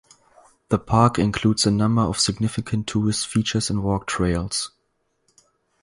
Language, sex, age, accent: English, male, under 19, German English